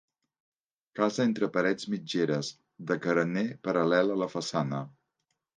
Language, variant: Catalan, Central